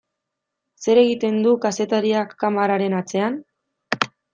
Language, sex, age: Basque, female, 19-29